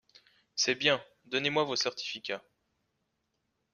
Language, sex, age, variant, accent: French, male, 19-29, Français d'Europe, Français de Suisse